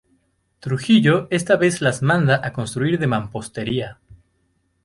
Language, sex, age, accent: Spanish, male, 19-29, México